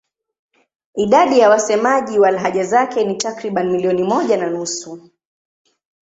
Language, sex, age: Swahili, female, 19-29